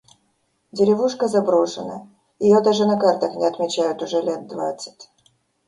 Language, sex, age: Russian, female, 30-39